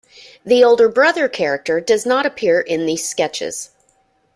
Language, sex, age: English, female, 30-39